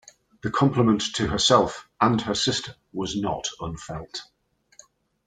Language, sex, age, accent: English, male, 40-49, England English